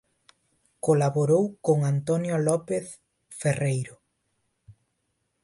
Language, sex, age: Galician, male, 19-29